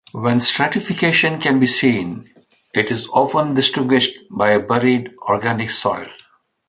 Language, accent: English, India and South Asia (India, Pakistan, Sri Lanka)